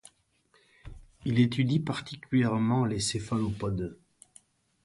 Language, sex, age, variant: French, male, 50-59, Français de métropole